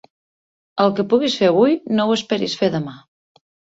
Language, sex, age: Catalan, female, 50-59